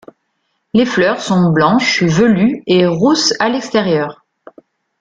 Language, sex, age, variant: French, female, 40-49, Français de métropole